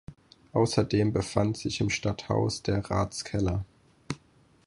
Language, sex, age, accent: German, male, 19-29, Deutschland Deutsch